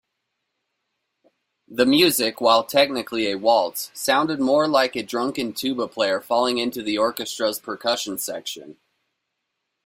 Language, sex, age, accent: English, male, 30-39, United States English